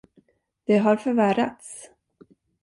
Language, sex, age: Swedish, female, 40-49